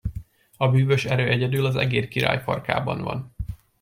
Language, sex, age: Hungarian, male, 19-29